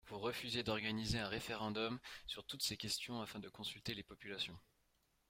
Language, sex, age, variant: French, male, 19-29, Français de métropole